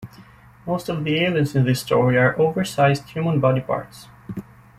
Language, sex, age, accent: English, male, 19-29, United States English